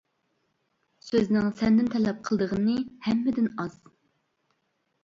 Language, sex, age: Uyghur, female, 30-39